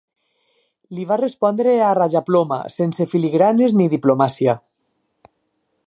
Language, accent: Catalan, valencià